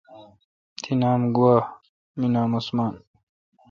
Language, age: Kalkoti, 19-29